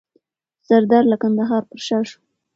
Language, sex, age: Pashto, female, 19-29